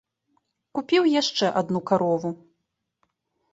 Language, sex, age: Belarusian, female, 19-29